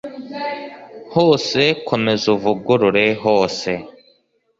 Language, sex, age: Kinyarwanda, male, 19-29